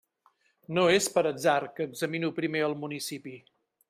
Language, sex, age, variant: Catalan, male, 50-59, Central